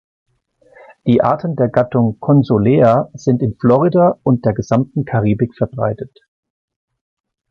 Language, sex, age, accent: German, male, 50-59, Deutschland Deutsch